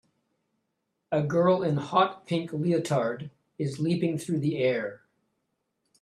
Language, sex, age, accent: English, male, 60-69, Canadian English